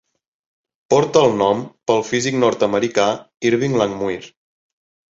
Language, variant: Catalan, Central